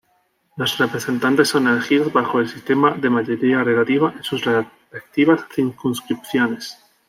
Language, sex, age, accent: Spanish, male, 30-39, España: Sur peninsular (Andalucia, Extremadura, Murcia)